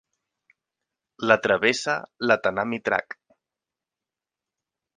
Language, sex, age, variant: Catalan, male, 30-39, Central